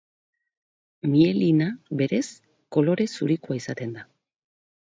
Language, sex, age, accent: Basque, female, 60-69, Mendebalekoa (Araba, Bizkaia, Gipuzkoako mendebaleko herri batzuk)